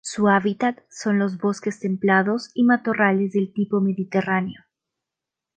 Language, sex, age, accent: Spanish, female, under 19, Andino-Pacífico: Colombia, Perú, Ecuador, oeste de Bolivia y Venezuela andina